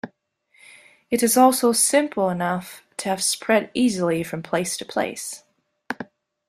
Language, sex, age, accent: English, female, 19-29, United States English